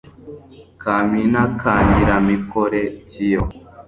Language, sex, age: Kinyarwanda, male, under 19